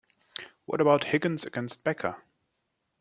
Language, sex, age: English, male, 19-29